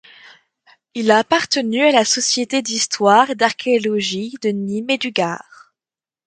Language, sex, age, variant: French, female, under 19, Français de métropole